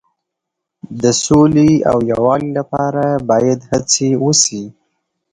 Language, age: Pashto, 30-39